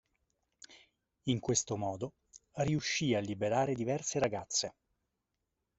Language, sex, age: Italian, male, 40-49